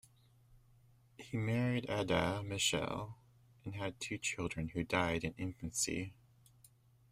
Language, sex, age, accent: English, male, 30-39, United States English